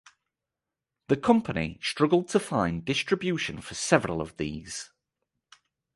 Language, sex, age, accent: English, male, 30-39, England English